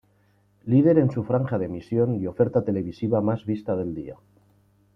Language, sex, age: Spanish, male, 40-49